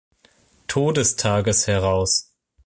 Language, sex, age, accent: German, male, under 19, Deutschland Deutsch